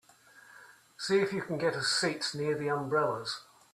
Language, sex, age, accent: English, male, 60-69, Australian English